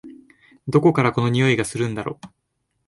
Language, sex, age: Japanese, male, 19-29